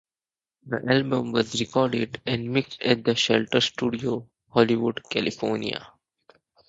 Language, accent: English, West Indies and Bermuda (Bahamas, Bermuda, Jamaica, Trinidad)